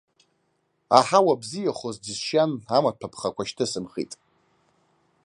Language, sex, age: Abkhazian, male, 19-29